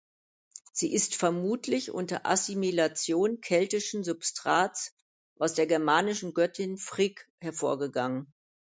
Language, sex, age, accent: German, female, 60-69, Deutschland Deutsch